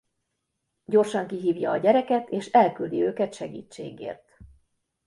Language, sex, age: Hungarian, female, 50-59